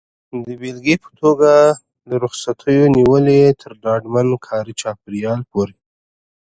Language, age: Pashto, 19-29